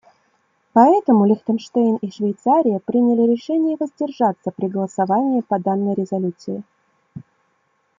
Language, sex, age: Russian, female, 30-39